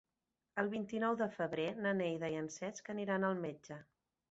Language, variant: Catalan, Central